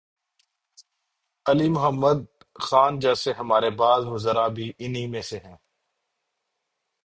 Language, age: Urdu, 30-39